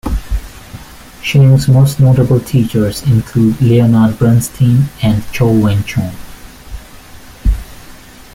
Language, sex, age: English, male, 19-29